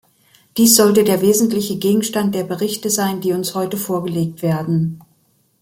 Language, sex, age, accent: German, female, 60-69, Deutschland Deutsch